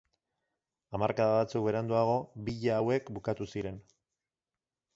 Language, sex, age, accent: Basque, male, 30-39, Mendebalekoa (Araba, Bizkaia, Gipuzkoako mendebaleko herri batzuk)